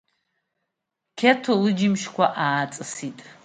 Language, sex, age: Abkhazian, female, 30-39